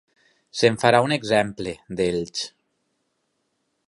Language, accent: Catalan, valencià